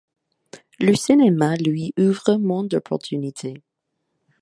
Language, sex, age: French, female, 19-29